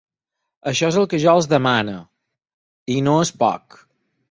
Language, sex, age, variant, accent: Catalan, male, 30-39, Balear, mallorquí